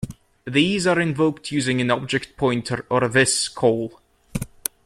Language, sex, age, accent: English, male, 19-29, Scottish English